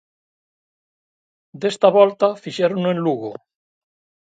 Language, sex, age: Galician, male, 60-69